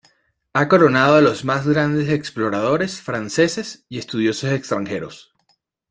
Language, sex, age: Spanish, male, 19-29